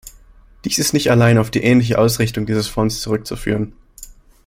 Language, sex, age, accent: German, male, 19-29, Deutschland Deutsch